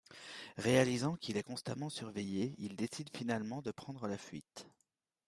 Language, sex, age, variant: French, male, 30-39, Français de métropole